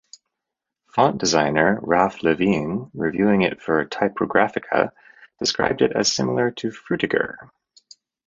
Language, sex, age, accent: English, male, 30-39, United States English